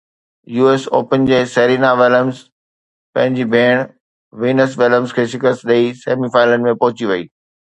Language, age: Sindhi, 40-49